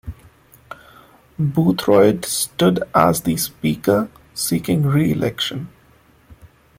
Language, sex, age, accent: English, male, 30-39, India and South Asia (India, Pakistan, Sri Lanka)